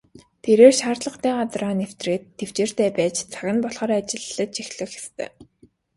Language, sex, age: Mongolian, female, 19-29